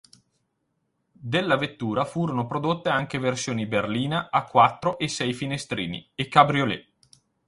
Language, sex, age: Italian, male, 30-39